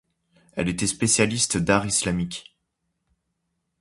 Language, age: French, 19-29